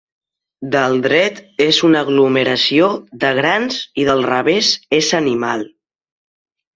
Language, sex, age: Catalan, male, under 19